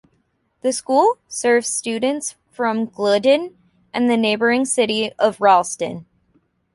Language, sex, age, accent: English, female, 19-29, United States English